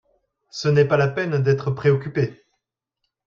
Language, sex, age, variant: French, male, 40-49, Français de métropole